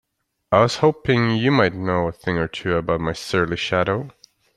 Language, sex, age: English, male, 19-29